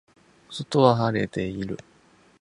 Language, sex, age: Japanese, male, 19-29